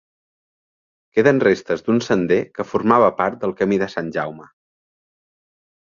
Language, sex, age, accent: Catalan, male, 19-29, central; nord-occidental